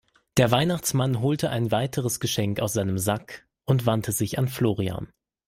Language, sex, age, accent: German, male, 19-29, Deutschland Deutsch